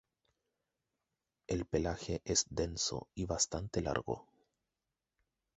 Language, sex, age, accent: Spanish, male, 19-29, Chileno: Chile, Cuyo